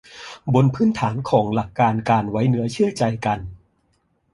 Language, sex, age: Thai, male, 40-49